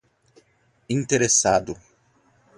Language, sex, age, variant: Portuguese, male, 30-39, Portuguese (Brasil)